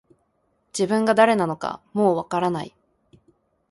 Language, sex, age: Japanese, female, 19-29